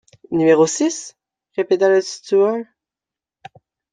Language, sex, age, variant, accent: French, male, 19-29, Français d'Amérique du Nord, Français du Canada